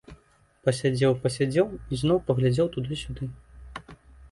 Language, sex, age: Belarusian, male, 30-39